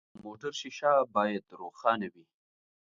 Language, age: Pashto, 19-29